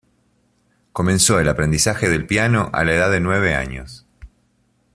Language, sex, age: Spanish, male, 40-49